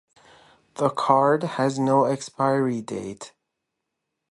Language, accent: English, United States English